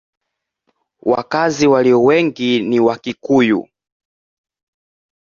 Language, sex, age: Swahili, male, 19-29